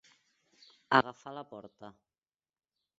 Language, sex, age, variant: Catalan, female, 40-49, Central